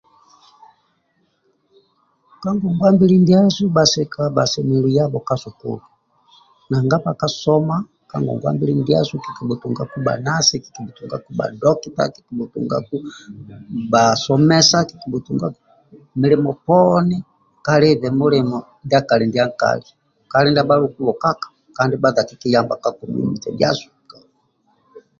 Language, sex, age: Amba (Uganda), male, 60-69